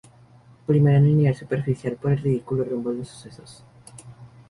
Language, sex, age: Spanish, male, under 19